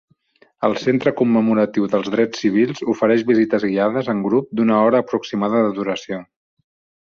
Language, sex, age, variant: Catalan, male, 40-49, Central